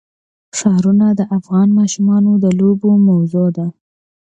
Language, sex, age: Pashto, female, 19-29